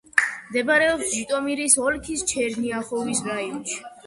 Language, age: Georgian, under 19